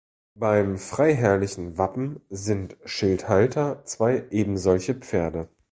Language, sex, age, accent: German, male, 30-39, Deutschland Deutsch